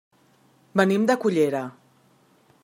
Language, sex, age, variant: Catalan, female, 40-49, Central